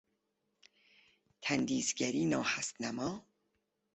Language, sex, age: Persian, female, 60-69